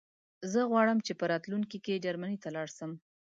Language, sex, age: Pashto, female, 19-29